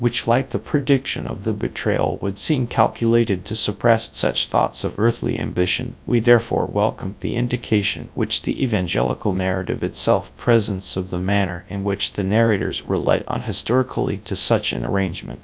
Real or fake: fake